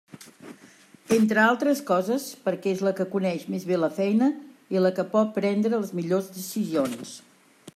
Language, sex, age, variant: Catalan, female, 70-79, Central